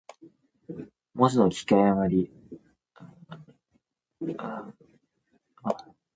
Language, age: Japanese, 19-29